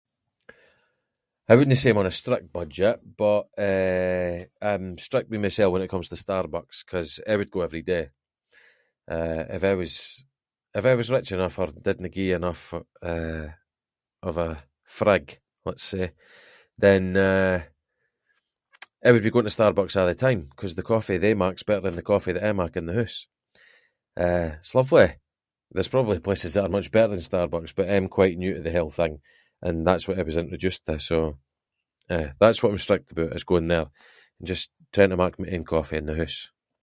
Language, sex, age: Scots, male, 30-39